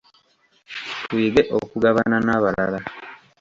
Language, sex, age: Ganda, male, 19-29